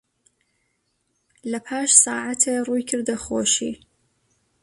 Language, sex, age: Central Kurdish, female, 19-29